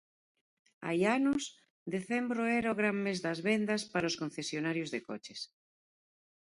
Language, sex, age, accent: Galician, female, 40-49, Normativo (estándar)